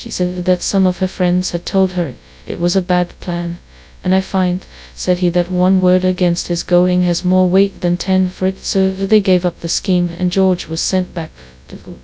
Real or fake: fake